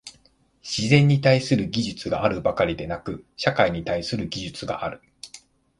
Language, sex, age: Japanese, male, 50-59